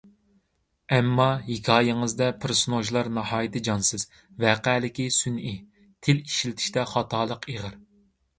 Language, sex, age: Uyghur, male, 30-39